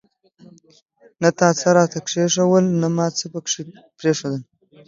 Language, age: Pashto, 19-29